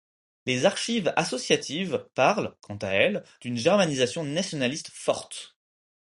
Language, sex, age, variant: French, male, 19-29, Français de métropole